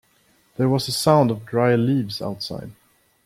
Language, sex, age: English, male, 19-29